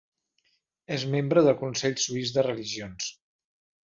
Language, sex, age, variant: Catalan, male, 50-59, Central